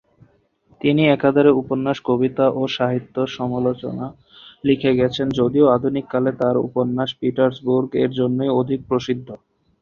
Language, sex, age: Bengali, male, 19-29